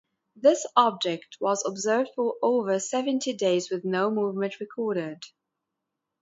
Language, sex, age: English, female, 30-39